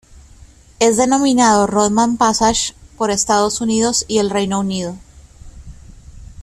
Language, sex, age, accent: Spanish, male, 40-49, Caribe: Cuba, Venezuela, Puerto Rico, República Dominicana, Panamá, Colombia caribeña, México caribeño, Costa del golfo de México